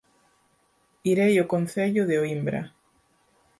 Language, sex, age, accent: Galician, female, 19-29, Normativo (estándar)